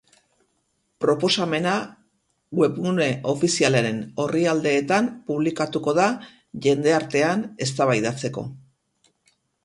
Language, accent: Basque, Erdialdekoa edo Nafarra (Gipuzkoa, Nafarroa)